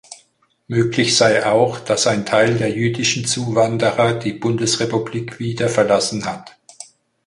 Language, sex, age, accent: German, male, 60-69, Deutschland Deutsch